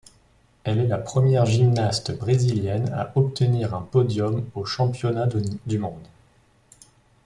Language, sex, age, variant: French, male, 19-29, Français de métropole